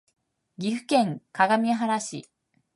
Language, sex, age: Japanese, female, 40-49